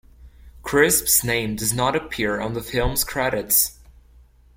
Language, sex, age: English, male, under 19